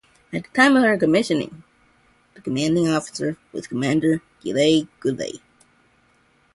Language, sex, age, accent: English, male, under 19, United States English